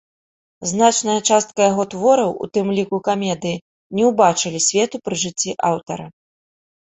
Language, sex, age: Belarusian, female, 30-39